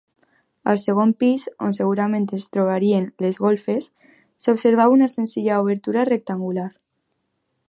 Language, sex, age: Catalan, female, under 19